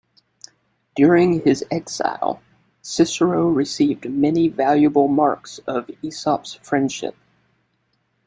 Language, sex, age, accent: English, male, 40-49, United States English